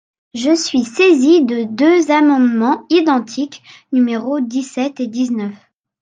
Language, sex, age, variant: French, female, under 19, Français de métropole